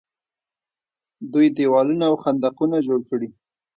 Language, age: Pashto, 30-39